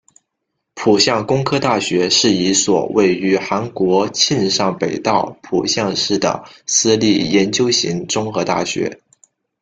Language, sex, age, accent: Chinese, male, under 19, 出生地：广东省